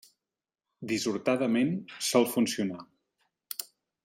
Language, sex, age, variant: Catalan, male, 40-49, Central